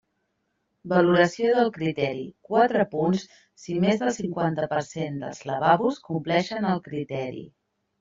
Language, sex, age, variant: Catalan, female, 30-39, Central